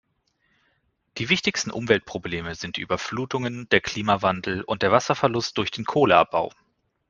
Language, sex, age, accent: German, male, 30-39, Deutschland Deutsch